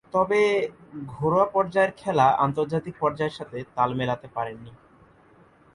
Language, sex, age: Bengali, male, 19-29